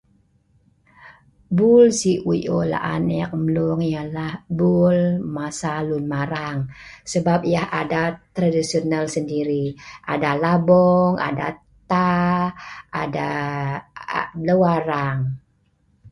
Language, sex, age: Sa'ban, female, 50-59